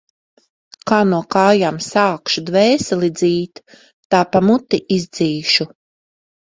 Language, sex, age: Latvian, female, 50-59